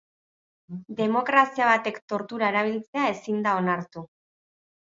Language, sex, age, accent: Basque, female, 30-39, Batua